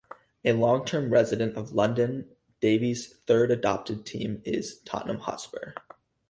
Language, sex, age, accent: English, male, 19-29, United States English